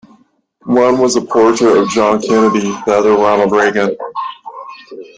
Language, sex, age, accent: English, male, 40-49, United States English